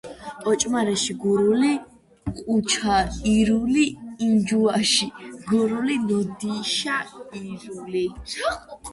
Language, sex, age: Georgian, female, under 19